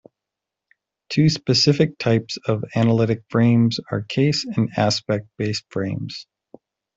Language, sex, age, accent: English, male, 30-39, United States English